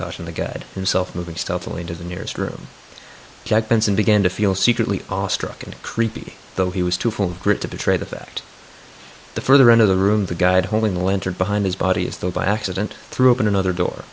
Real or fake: real